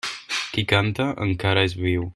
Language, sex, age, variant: Catalan, male, 19-29, Central